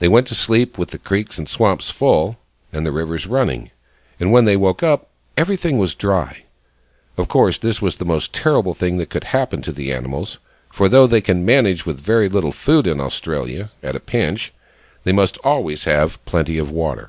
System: none